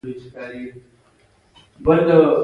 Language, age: Pashto, under 19